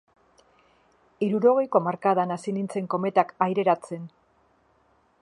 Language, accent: Basque, Mendebalekoa (Araba, Bizkaia, Gipuzkoako mendebaleko herri batzuk)